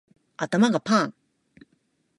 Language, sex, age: Japanese, female, 40-49